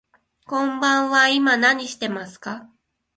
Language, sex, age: Japanese, female, 19-29